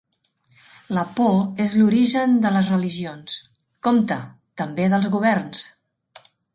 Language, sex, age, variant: Catalan, female, 50-59, Central